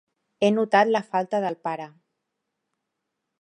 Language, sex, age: Catalan, female, 40-49